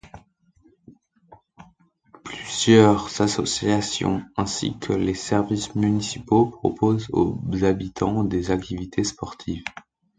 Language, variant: French, Français de métropole